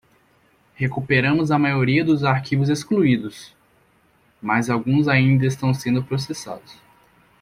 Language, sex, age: Portuguese, male, under 19